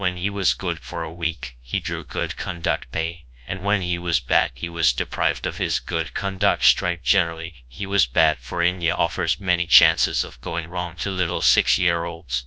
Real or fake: fake